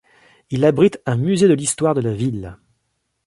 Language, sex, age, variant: French, male, 40-49, Français de métropole